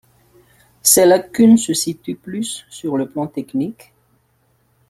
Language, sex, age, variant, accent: French, male, 30-39, Français d'Afrique subsaharienne et des îles africaines, Français de Madagascar